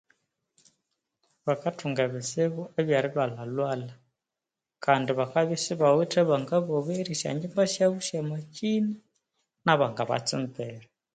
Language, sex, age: Konzo, female, 30-39